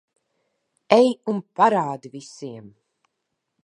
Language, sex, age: Latvian, female, 40-49